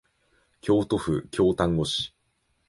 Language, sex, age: Japanese, male, 19-29